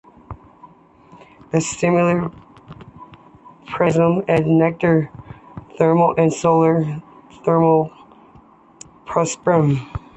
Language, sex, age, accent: English, female, 30-39, United States English